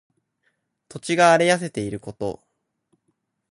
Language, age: Japanese, under 19